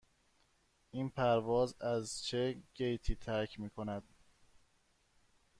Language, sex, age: Persian, male, 30-39